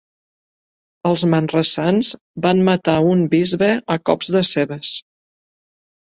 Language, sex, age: Catalan, female, 50-59